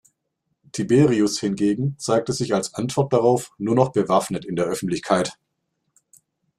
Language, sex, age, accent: German, male, 40-49, Deutschland Deutsch